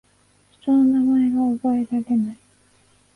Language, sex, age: Japanese, female, 19-29